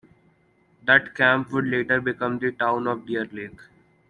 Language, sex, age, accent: English, male, under 19, India and South Asia (India, Pakistan, Sri Lanka)